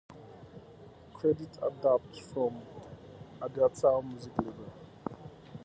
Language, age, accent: English, 30-39, England English